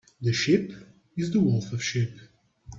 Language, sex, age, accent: English, male, 19-29, United States English